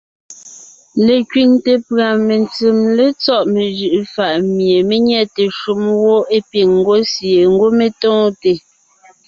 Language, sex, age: Ngiemboon, female, 30-39